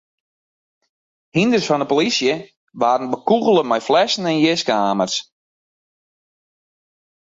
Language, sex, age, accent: Western Frisian, male, 19-29, Wâldfrysk